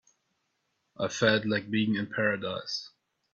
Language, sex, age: English, male, 19-29